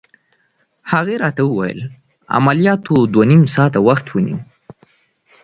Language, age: Pashto, 19-29